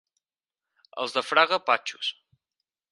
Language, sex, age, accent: Catalan, male, 19-29, Garrotxi